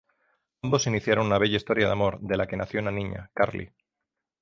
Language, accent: Spanish, España: Centro-Sur peninsular (Madrid, Toledo, Castilla-La Mancha); España: Sur peninsular (Andalucia, Extremadura, Murcia)